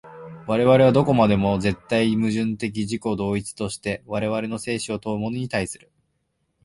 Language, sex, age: Japanese, male, 19-29